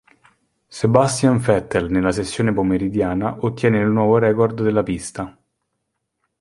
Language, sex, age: Italian, male, 19-29